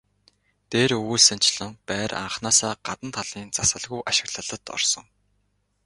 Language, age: Mongolian, 19-29